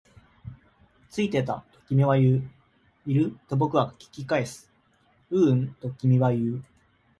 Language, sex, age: Japanese, male, 30-39